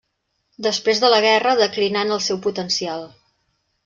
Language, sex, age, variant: Catalan, female, 50-59, Central